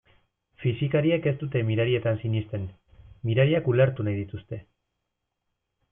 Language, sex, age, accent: Basque, male, 30-39, Erdialdekoa edo Nafarra (Gipuzkoa, Nafarroa)